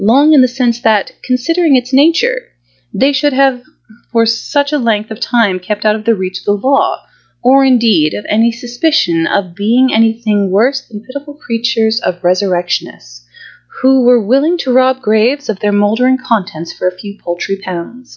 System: none